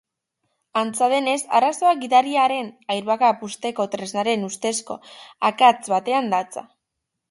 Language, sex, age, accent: Basque, female, under 19, Mendebalekoa (Araba, Bizkaia, Gipuzkoako mendebaleko herri batzuk)